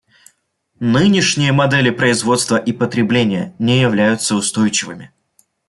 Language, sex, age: Russian, male, 19-29